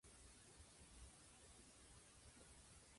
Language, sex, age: Japanese, female, 19-29